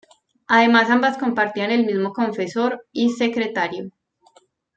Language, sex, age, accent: Spanish, female, 30-39, Andino-Pacífico: Colombia, Perú, Ecuador, oeste de Bolivia y Venezuela andina